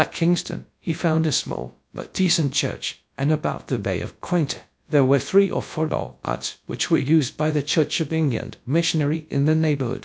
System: TTS, GradTTS